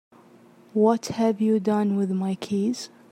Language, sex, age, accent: English, female, 19-29, United States English